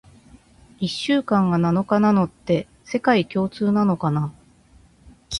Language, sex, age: Japanese, female, 40-49